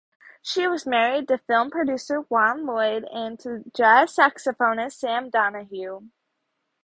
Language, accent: English, United States English